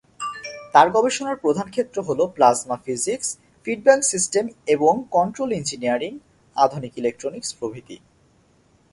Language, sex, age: Bengali, male, under 19